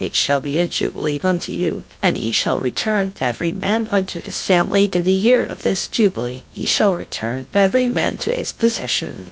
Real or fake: fake